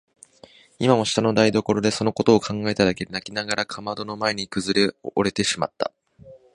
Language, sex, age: Japanese, male, 19-29